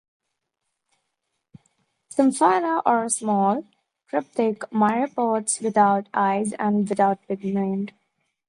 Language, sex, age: English, female, 19-29